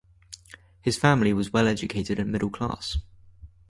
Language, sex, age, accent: English, male, 19-29, England English